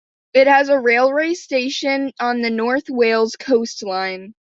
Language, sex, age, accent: English, female, under 19, United States English